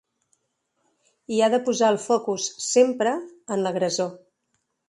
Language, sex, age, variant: Catalan, female, 40-49, Central